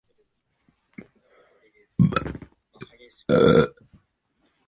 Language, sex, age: Japanese, male, 19-29